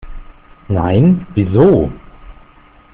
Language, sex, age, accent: German, male, 30-39, Deutschland Deutsch